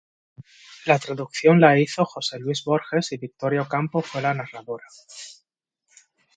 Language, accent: Spanish, España: Norte peninsular (Asturias, Castilla y León, Cantabria, País Vasco, Navarra, Aragón, La Rioja, Guadalajara, Cuenca)